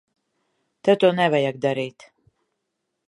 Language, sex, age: Latvian, female, 40-49